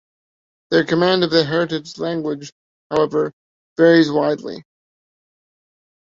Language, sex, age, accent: English, male, 40-49, Canadian English